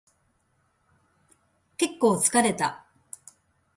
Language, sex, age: Japanese, female, 60-69